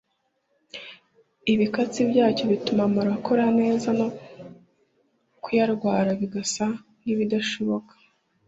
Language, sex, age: Kinyarwanda, female, 19-29